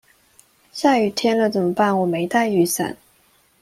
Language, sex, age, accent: Chinese, female, 19-29, 出生地：宜蘭縣